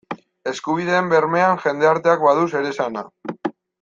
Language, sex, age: Basque, male, 19-29